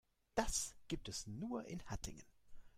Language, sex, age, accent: German, male, 30-39, Deutschland Deutsch